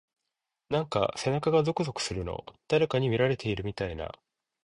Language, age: Japanese, 30-39